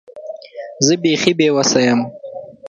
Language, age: Pashto, 19-29